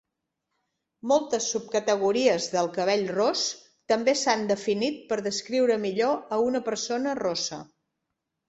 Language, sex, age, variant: Catalan, female, 60-69, Central